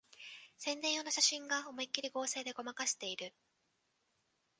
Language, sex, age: Japanese, female, 19-29